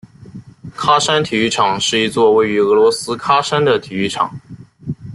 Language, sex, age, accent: Chinese, male, 19-29, 出生地：浙江省